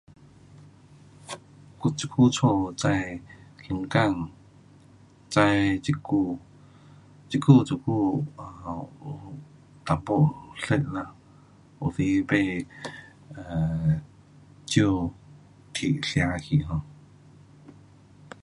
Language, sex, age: Pu-Xian Chinese, male, 40-49